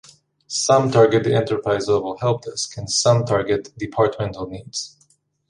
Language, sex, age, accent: English, male, 19-29, United States English